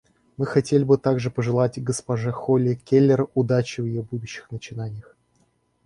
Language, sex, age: Russian, male, 19-29